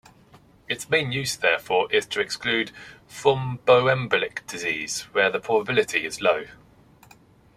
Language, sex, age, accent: English, male, 30-39, England English